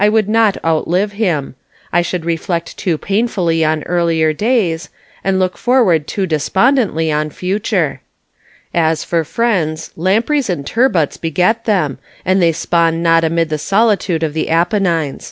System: none